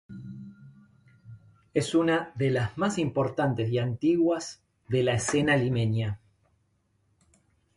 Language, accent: Spanish, Rioplatense: Argentina, Uruguay, este de Bolivia, Paraguay